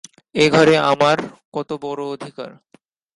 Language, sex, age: Bengali, male, 19-29